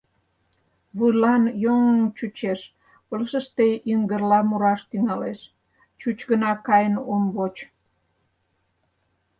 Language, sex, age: Mari, female, 60-69